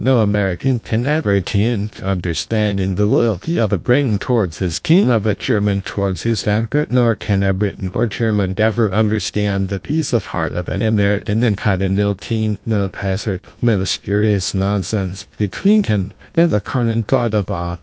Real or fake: fake